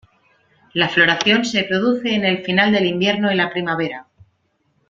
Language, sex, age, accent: Spanish, female, 30-39, España: Centro-Sur peninsular (Madrid, Toledo, Castilla-La Mancha)